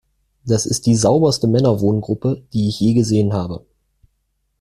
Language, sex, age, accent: German, male, 19-29, Deutschland Deutsch